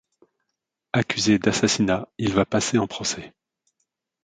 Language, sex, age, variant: French, male, 40-49, Français de métropole